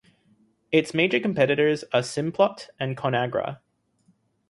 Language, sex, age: English, male, 19-29